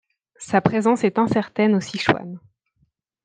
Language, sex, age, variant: French, female, 30-39, Français de métropole